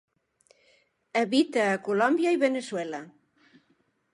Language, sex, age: Catalan, female, 70-79